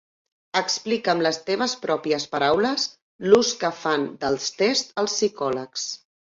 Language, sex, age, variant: Catalan, female, 50-59, Central